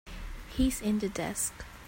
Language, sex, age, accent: English, female, 19-29, Filipino